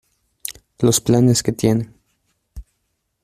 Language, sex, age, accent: Spanish, male, 19-29, Andino-Pacífico: Colombia, Perú, Ecuador, oeste de Bolivia y Venezuela andina